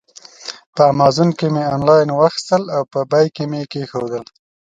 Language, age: Pashto, 30-39